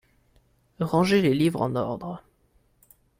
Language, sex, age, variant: French, male, 19-29, Français de métropole